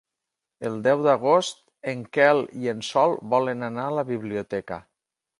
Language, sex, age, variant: Catalan, male, 50-59, Septentrional